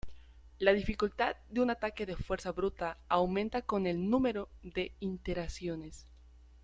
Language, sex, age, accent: Spanish, female, under 19, Andino-Pacífico: Colombia, Perú, Ecuador, oeste de Bolivia y Venezuela andina